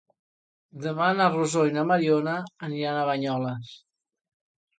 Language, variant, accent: Catalan, Central, central